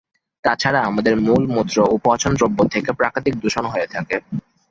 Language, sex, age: Bengali, male, 19-29